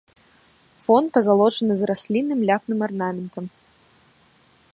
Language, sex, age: Belarusian, female, 19-29